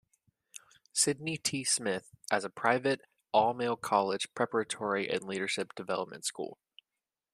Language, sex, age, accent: English, male, 19-29, United States English